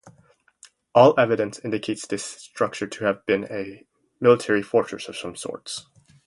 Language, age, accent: English, 19-29, United States English